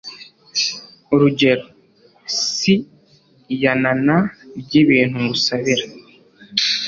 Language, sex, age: Kinyarwanda, male, under 19